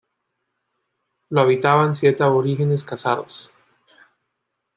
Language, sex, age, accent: Spanish, male, 30-39, Caribe: Cuba, Venezuela, Puerto Rico, República Dominicana, Panamá, Colombia caribeña, México caribeño, Costa del golfo de México